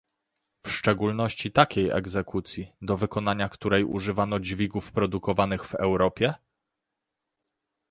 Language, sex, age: Polish, male, 30-39